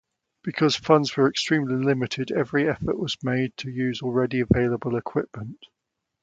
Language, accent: English, England English